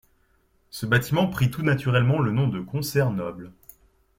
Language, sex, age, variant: French, male, 19-29, Français de métropole